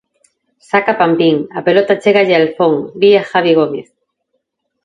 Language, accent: Galician, Normativo (estándar)